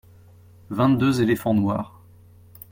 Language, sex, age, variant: French, male, 30-39, Français de métropole